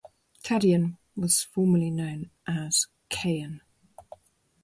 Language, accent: English, England English